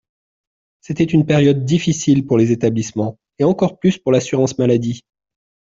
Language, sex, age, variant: French, male, 30-39, Français de métropole